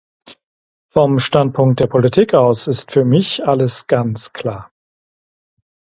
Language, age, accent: German, 40-49, Deutschland Deutsch